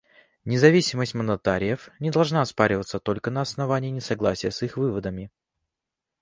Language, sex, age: Russian, male, 19-29